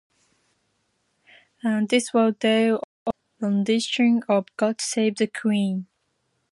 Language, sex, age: English, female, 19-29